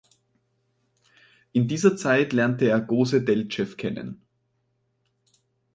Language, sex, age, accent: German, male, 19-29, Österreichisches Deutsch